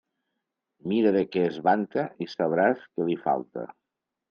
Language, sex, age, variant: Catalan, male, 60-69, Nord-Occidental